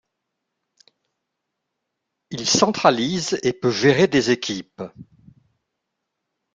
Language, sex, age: French, male, 50-59